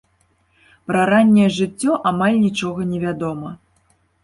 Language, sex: Belarusian, female